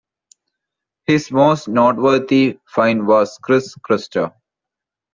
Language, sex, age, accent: English, male, 19-29, India and South Asia (India, Pakistan, Sri Lanka)